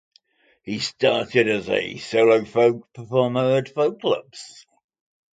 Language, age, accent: English, 30-39, England English